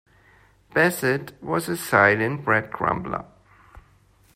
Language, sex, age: English, male, 30-39